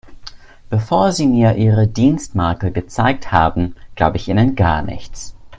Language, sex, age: German, male, 19-29